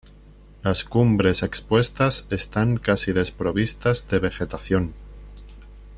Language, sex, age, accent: Spanish, male, 50-59, España: Sur peninsular (Andalucia, Extremadura, Murcia)